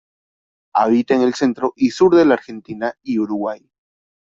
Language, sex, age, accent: Spanish, male, 19-29, Andino-Pacífico: Colombia, Perú, Ecuador, oeste de Bolivia y Venezuela andina